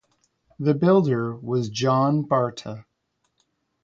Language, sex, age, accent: English, male, 50-59, United States English